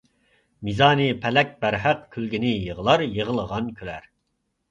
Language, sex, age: Uyghur, male, 19-29